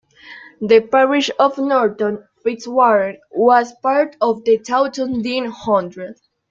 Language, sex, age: English, female, under 19